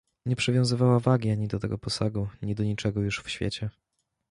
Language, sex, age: Polish, male, 19-29